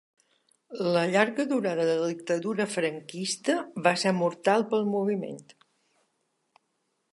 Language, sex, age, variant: Catalan, female, 60-69, Balear